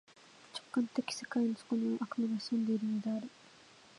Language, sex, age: Japanese, female, 19-29